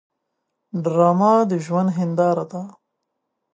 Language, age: Pashto, 19-29